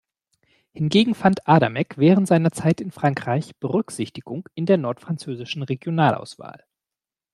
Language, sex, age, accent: German, male, 19-29, Deutschland Deutsch